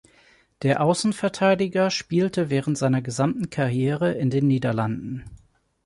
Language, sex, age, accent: German, male, 40-49, Deutschland Deutsch